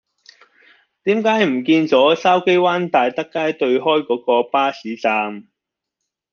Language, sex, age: Cantonese, male, 30-39